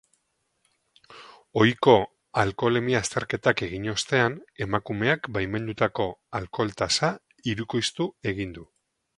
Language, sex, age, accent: Basque, male, 40-49, Mendebalekoa (Araba, Bizkaia, Gipuzkoako mendebaleko herri batzuk)